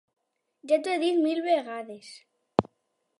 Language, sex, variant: Catalan, female, Nord-Occidental